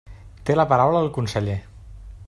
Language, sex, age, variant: Catalan, male, 19-29, Central